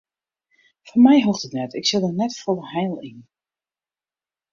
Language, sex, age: Western Frisian, female, 30-39